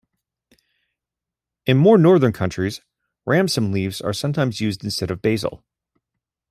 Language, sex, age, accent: English, male, 40-49, United States English